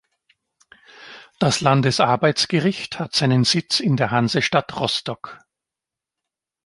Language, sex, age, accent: German, male, 50-59, Österreichisches Deutsch